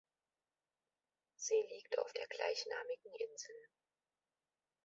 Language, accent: German, Deutschland Deutsch